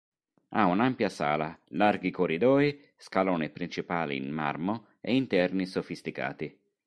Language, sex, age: Italian, male, 40-49